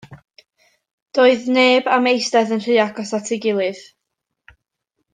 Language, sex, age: Welsh, female, 19-29